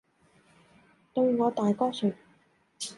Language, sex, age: Cantonese, female, 40-49